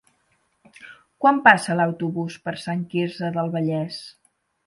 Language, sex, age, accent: Catalan, female, 30-39, gironí